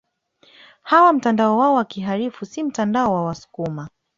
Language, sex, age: Swahili, female, 19-29